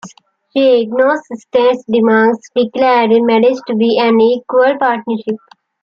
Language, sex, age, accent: English, female, 19-29, United States English